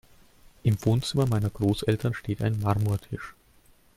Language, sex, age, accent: German, male, 30-39, Deutschland Deutsch